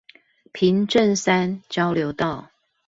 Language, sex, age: Chinese, female, 50-59